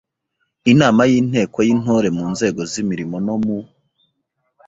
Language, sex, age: Kinyarwanda, male, 19-29